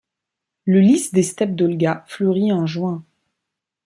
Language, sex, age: French, female, 30-39